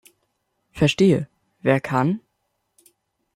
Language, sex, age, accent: German, male, under 19, Deutschland Deutsch